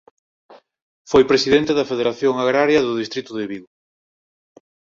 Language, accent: Galician, Normativo (estándar)